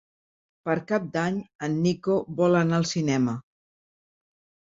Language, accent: Catalan, Barceloní